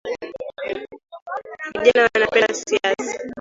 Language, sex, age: Swahili, female, 19-29